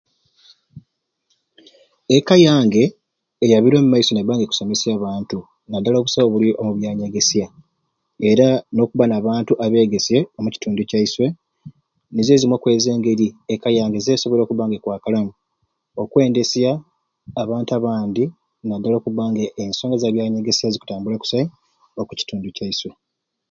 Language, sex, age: Ruuli, male, 30-39